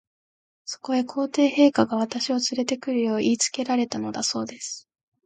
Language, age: Japanese, 19-29